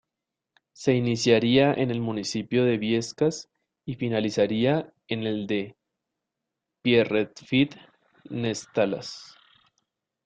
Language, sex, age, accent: Spanish, male, 19-29, Caribe: Cuba, Venezuela, Puerto Rico, República Dominicana, Panamá, Colombia caribeña, México caribeño, Costa del golfo de México